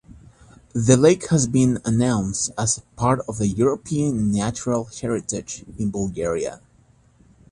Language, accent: English, United States English